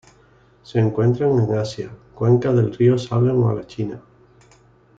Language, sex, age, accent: Spanish, male, 30-39, España: Sur peninsular (Andalucia, Extremadura, Murcia)